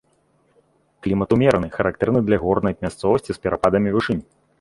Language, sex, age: Belarusian, male, 30-39